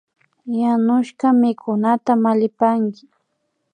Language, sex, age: Imbabura Highland Quichua, female, under 19